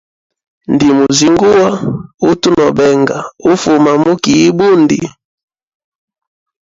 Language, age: Hemba, 30-39